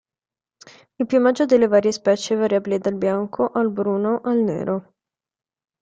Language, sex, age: Italian, female, 19-29